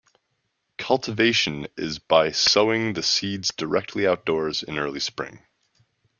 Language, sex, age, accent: English, male, 19-29, Canadian English